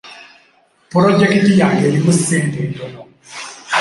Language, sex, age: Ganda, male, 19-29